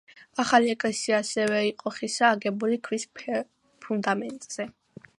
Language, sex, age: Georgian, female, under 19